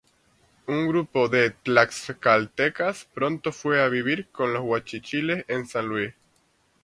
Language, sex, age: Spanish, male, 19-29